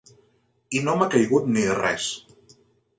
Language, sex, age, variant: Catalan, male, 40-49, Central